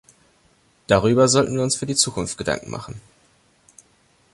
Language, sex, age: German, male, under 19